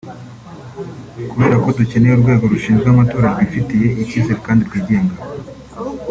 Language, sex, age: Kinyarwanda, male, 19-29